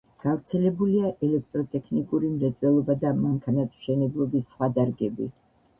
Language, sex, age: Georgian, female, 70-79